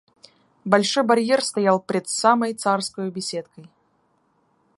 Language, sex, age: Russian, female, 19-29